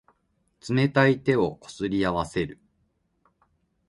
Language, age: Japanese, 40-49